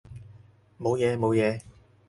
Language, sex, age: Cantonese, male, 30-39